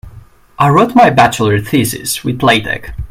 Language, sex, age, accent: English, male, under 19, England English